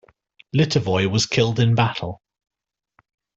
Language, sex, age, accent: English, male, 40-49, England English